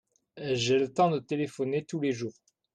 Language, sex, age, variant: French, male, 40-49, Français de métropole